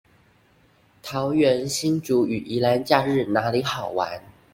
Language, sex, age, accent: Chinese, female, 19-29, 出生地：宜蘭縣